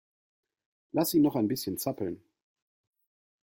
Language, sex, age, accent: German, male, 40-49, Deutschland Deutsch